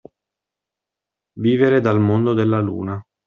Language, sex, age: Italian, male, 40-49